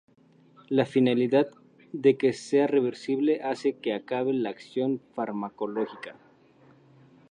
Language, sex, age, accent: Spanish, male, 19-29, México